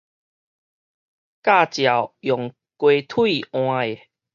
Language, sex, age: Min Nan Chinese, male, 19-29